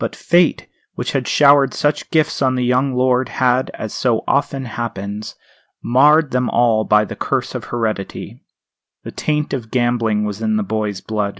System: none